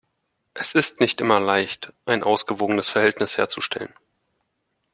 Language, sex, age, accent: German, male, 30-39, Deutschland Deutsch